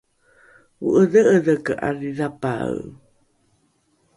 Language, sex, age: Rukai, female, 40-49